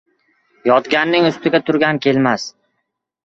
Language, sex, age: Uzbek, male, 19-29